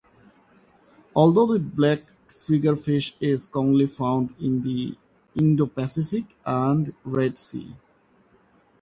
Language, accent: English, India and South Asia (India, Pakistan, Sri Lanka)